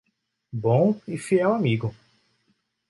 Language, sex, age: Portuguese, male, 19-29